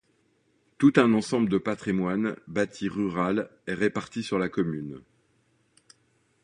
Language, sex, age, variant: French, male, 60-69, Français de métropole